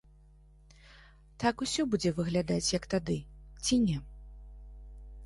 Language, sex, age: Belarusian, female, 30-39